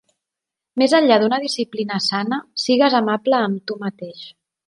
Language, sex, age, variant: Catalan, female, 30-39, Central